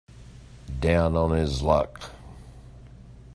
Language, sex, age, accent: English, male, 50-59, United States English